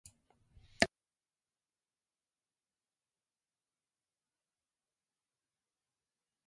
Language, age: Japanese, 50-59